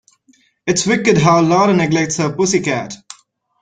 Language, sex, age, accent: English, male, 19-29, India and South Asia (India, Pakistan, Sri Lanka)